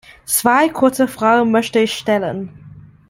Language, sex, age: German, female, 19-29